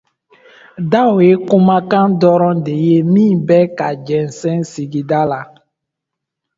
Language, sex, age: Dyula, male, 19-29